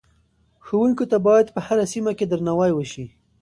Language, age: Pashto, 19-29